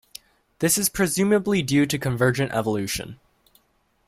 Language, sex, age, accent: English, male, under 19, United States English